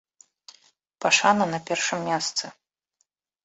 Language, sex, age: Belarusian, female, 30-39